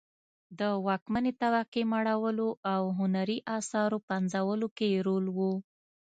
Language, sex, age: Pashto, female, 30-39